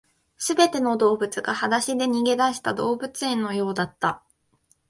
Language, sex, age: Japanese, female, 19-29